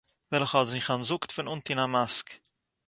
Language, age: Yiddish, under 19